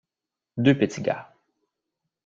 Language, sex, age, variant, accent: French, male, 30-39, Français d'Amérique du Nord, Français du Canada